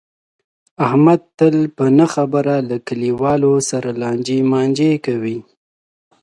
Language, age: Pashto, 19-29